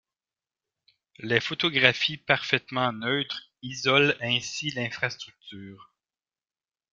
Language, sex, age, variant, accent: French, male, 30-39, Français d'Amérique du Nord, Français du Canada